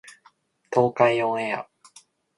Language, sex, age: Japanese, male, 19-29